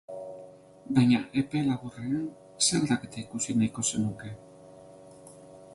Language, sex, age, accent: Basque, male, 50-59, Mendebalekoa (Araba, Bizkaia, Gipuzkoako mendebaleko herri batzuk)